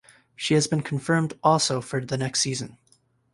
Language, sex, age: English, male, 19-29